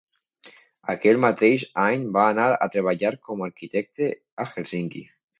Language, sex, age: Catalan, male, 30-39